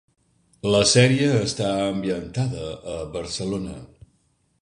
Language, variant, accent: Catalan, Central, central